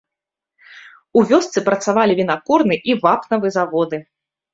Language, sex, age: Belarusian, female, 30-39